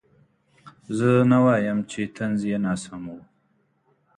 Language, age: Pashto, 30-39